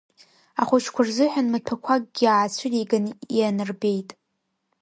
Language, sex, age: Abkhazian, female, 19-29